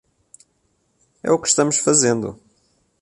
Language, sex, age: Portuguese, male, 19-29